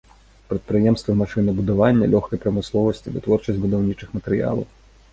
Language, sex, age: Belarusian, male, 30-39